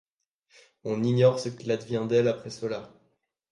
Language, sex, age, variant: French, male, 19-29, Français de métropole